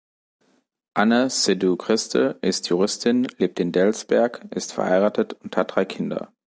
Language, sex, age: German, male, 40-49